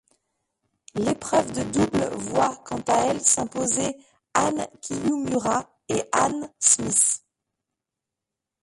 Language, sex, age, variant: French, female, 30-39, Français de métropole